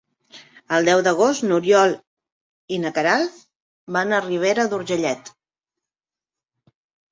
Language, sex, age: Catalan, female, 50-59